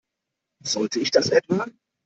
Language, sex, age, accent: German, male, 30-39, Deutschland Deutsch